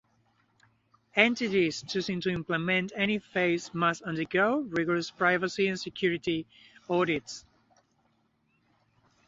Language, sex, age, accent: English, male, 30-39, Australian English